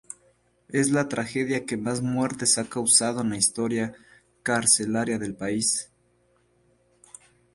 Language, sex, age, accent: Spanish, male, 19-29, México